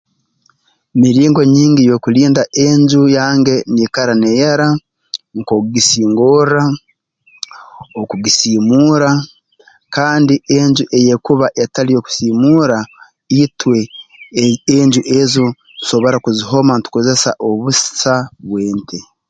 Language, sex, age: Tooro, male, 40-49